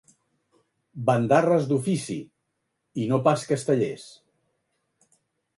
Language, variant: Catalan, Central